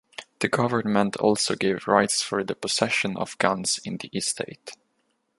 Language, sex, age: English, male, 19-29